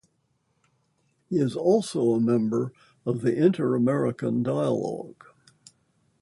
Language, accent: English, United States English